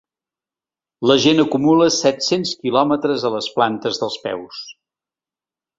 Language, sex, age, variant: Catalan, male, 60-69, Central